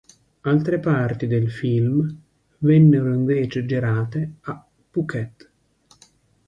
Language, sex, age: Italian, male, 30-39